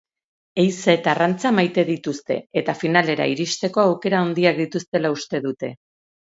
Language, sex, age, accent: Basque, female, 50-59, Erdialdekoa edo Nafarra (Gipuzkoa, Nafarroa)